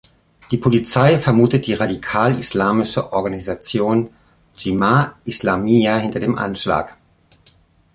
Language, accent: German, Deutschland Deutsch